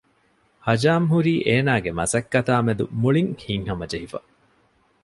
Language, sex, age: Divehi, male, 30-39